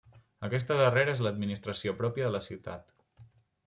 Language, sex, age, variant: Catalan, male, 19-29, Central